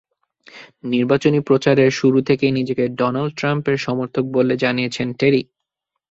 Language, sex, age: Bengali, male, 19-29